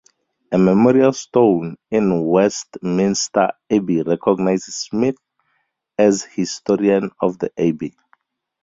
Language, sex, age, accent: English, male, 30-39, Southern African (South Africa, Zimbabwe, Namibia)